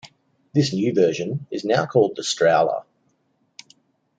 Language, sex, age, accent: English, male, 30-39, Australian English